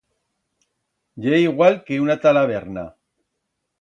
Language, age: Aragonese, 50-59